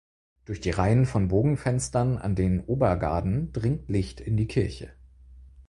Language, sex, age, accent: German, male, 19-29, Deutschland Deutsch